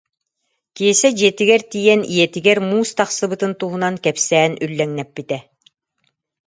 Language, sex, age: Yakut, female, 50-59